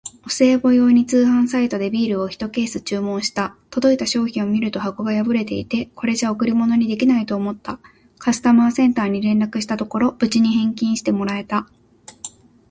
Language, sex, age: Japanese, female, 19-29